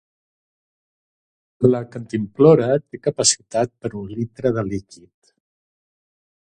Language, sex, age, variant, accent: Catalan, male, 60-69, Central, Català central